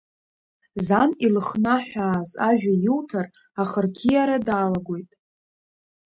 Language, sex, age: Abkhazian, female, under 19